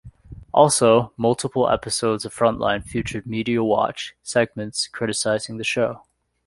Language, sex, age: English, male, 19-29